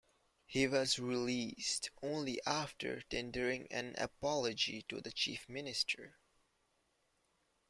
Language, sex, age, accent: English, male, 19-29, West Indies and Bermuda (Bahamas, Bermuda, Jamaica, Trinidad)